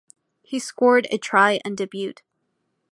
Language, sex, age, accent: English, female, under 19, United States English